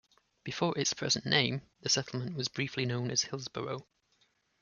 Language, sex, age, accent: English, male, 30-39, England English